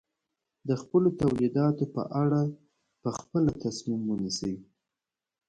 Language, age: Pashto, 19-29